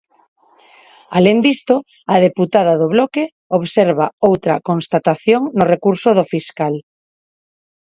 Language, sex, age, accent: Galician, female, 40-49, Neofalante